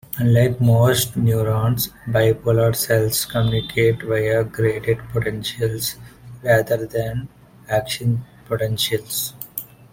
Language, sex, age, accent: English, male, 19-29, India and South Asia (India, Pakistan, Sri Lanka)